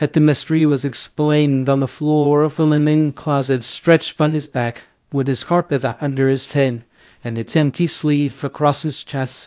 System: TTS, VITS